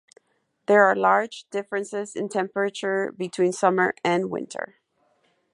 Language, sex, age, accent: English, male, under 19, United States English